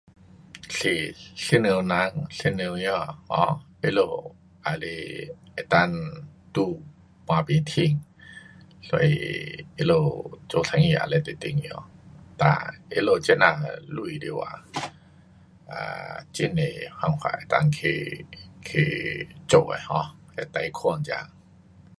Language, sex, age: Pu-Xian Chinese, male, 50-59